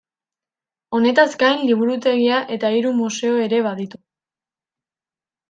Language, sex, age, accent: Basque, female, under 19, Erdialdekoa edo Nafarra (Gipuzkoa, Nafarroa)